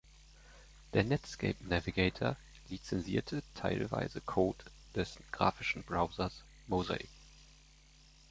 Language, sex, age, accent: German, male, 40-49, Deutschland Deutsch